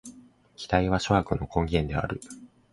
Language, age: Japanese, 19-29